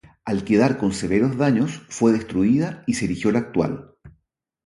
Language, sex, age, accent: Spanish, male, 40-49, Chileno: Chile, Cuyo